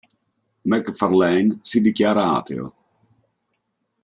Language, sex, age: Italian, male, 50-59